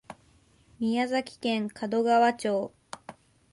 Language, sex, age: Japanese, female, 19-29